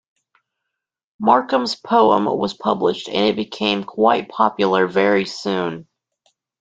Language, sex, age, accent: English, female, 19-29, United States English